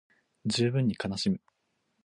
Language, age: Japanese, 19-29